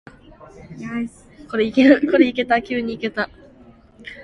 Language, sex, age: Korean, female, 19-29